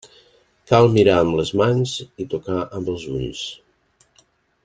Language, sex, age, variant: Catalan, male, 19-29, Nord-Occidental